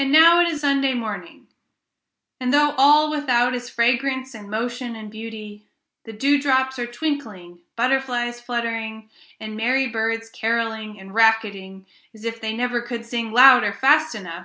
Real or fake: real